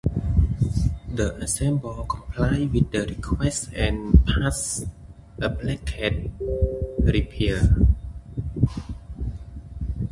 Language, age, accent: English, 30-39, United States English